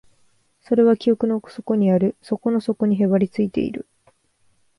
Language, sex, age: Japanese, female, 19-29